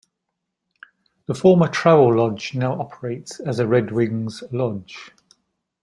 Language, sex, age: English, male, 60-69